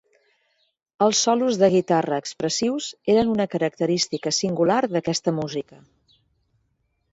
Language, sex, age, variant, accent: Catalan, female, 50-59, Central, central